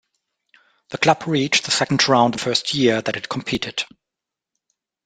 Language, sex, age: English, male, 30-39